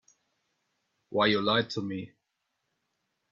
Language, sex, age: English, male, 19-29